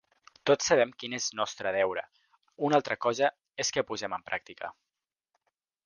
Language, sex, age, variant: Catalan, male, under 19, Central